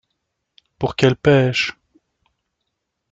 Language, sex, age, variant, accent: French, male, 30-39, Français d'Europe, Français de Belgique